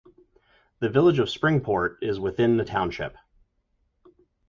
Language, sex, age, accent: English, male, 30-39, United States English